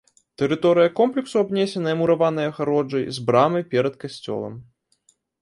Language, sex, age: Belarusian, male, 19-29